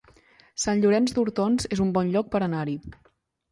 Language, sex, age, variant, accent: Catalan, female, 19-29, Central, central